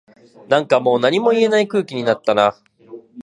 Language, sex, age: Japanese, male, 19-29